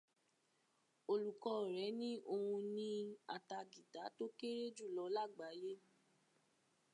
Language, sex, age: Yoruba, female, 19-29